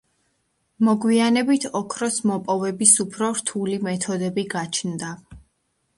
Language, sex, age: Georgian, female, 19-29